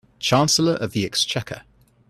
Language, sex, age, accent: English, male, 30-39, England English